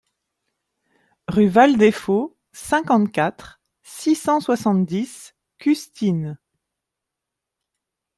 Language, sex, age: French, female, 40-49